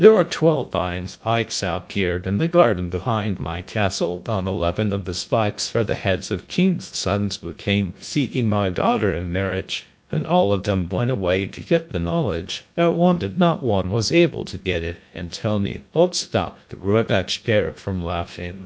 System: TTS, GlowTTS